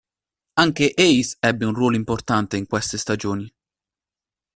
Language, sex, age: Italian, male, 19-29